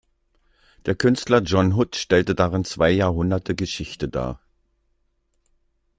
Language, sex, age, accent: German, male, 60-69, Deutschland Deutsch